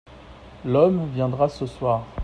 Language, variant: French, Français de métropole